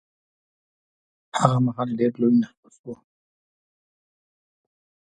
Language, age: Pashto, 30-39